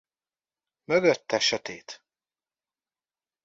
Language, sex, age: Hungarian, male, 40-49